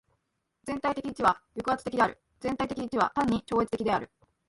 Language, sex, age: Japanese, female, under 19